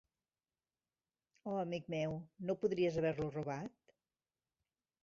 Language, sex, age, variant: Catalan, female, 40-49, Central